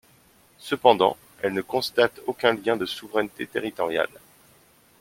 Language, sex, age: French, male, 30-39